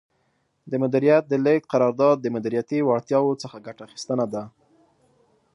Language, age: Pashto, 19-29